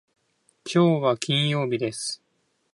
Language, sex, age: Japanese, male, 19-29